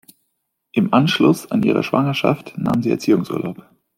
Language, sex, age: German, male, 19-29